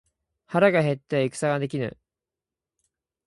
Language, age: Japanese, 19-29